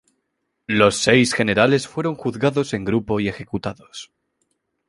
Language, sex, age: Spanish, male, 19-29